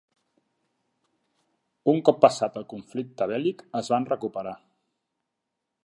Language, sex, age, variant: Catalan, male, 50-59, Central